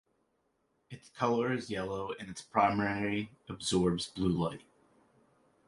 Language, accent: English, United States English